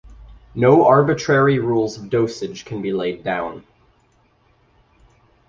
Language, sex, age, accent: English, male, 19-29, United States English